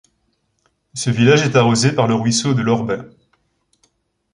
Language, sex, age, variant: French, male, 19-29, Français de métropole